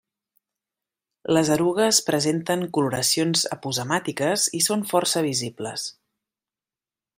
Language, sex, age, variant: Catalan, female, 30-39, Central